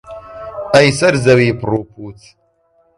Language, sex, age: Central Kurdish, male, 19-29